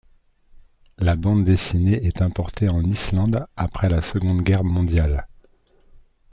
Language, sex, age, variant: French, male, 40-49, Français de métropole